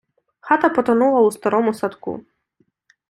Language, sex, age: Ukrainian, female, 19-29